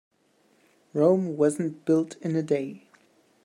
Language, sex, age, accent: English, male, 19-29, United States English